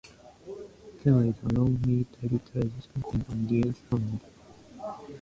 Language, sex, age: English, male, under 19